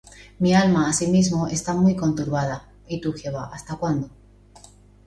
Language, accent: Spanish, España: Centro-Sur peninsular (Madrid, Toledo, Castilla-La Mancha)